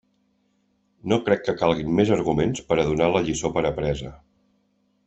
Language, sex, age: Catalan, male, 50-59